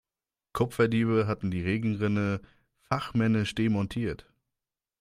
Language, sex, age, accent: German, male, 19-29, Deutschland Deutsch